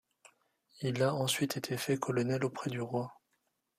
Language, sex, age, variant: French, male, 19-29, Français de métropole